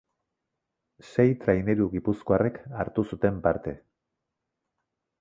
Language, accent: Basque, Erdialdekoa edo Nafarra (Gipuzkoa, Nafarroa)